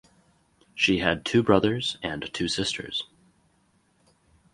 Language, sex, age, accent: English, male, 30-39, United States English